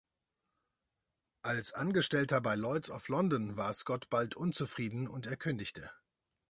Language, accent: German, Deutschland Deutsch